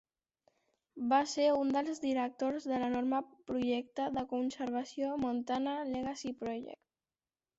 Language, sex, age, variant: Catalan, male, under 19, Central